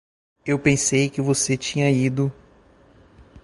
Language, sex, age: Portuguese, male, 40-49